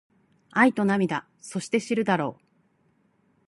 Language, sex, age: Japanese, female, 40-49